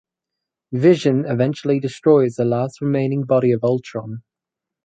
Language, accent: English, Australian English